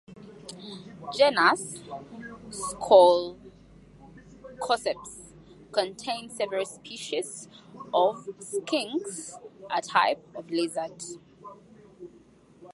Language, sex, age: English, female, 30-39